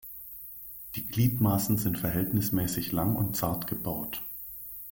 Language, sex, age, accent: German, male, 40-49, Deutschland Deutsch